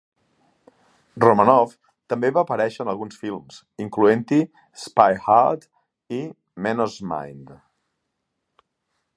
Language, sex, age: Catalan, male, 40-49